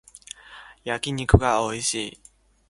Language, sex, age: Japanese, male, 19-29